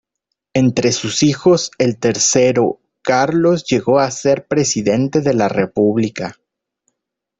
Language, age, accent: Spanish, 30-39, México